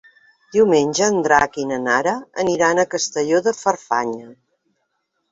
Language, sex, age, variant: Catalan, female, 50-59, Central